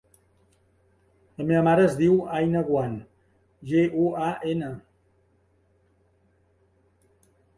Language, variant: Catalan, Central